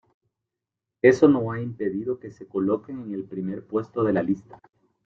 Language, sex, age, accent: Spanish, male, 40-49, América central